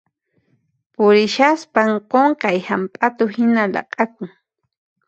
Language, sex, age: Puno Quechua, female, 30-39